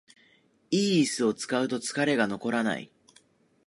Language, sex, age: Japanese, male, 19-29